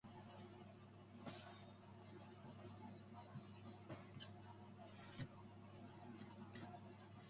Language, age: English, 19-29